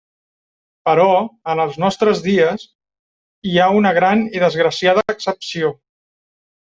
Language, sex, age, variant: Catalan, male, 30-39, Central